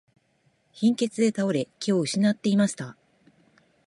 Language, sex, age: Japanese, female, 40-49